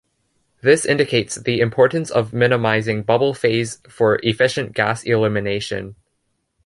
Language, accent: English, Canadian English